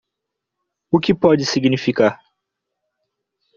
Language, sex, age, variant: Portuguese, male, 19-29, Portuguese (Brasil)